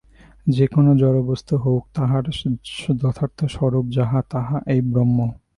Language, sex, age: Bengali, male, 19-29